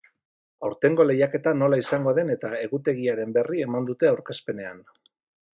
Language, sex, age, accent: Basque, male, 40-49, Mendebalekoa (Araba, Bizkaia, Gipuzkoako mendebaleko herri batzuk)